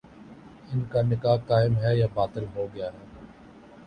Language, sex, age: Urdu, male, 19-29